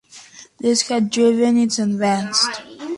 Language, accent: English, United States English